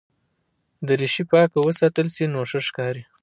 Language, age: Pashto, 30-39